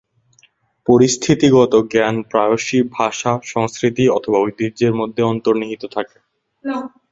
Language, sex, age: Bengali, male, 19-29